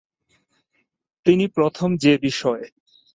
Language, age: Bengali, 30-39